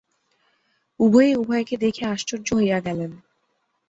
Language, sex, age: Bengali, female, 19-29